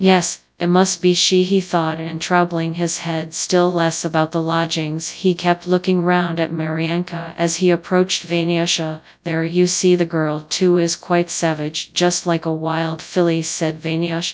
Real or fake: fake